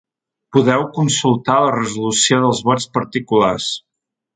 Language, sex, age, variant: Catalan, male, 30-39, Central